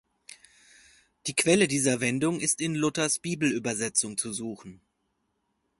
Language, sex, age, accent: German, male, 40-49, Deutschland Deutsch